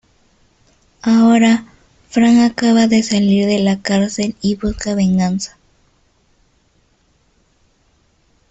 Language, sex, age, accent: Spanish, female, under 19, Andino-Pacífico: Colombia, Perú, Ecuador, oeste de Bolivia y Venezuela andina